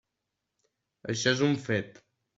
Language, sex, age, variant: Catalan, male, under 19, Balear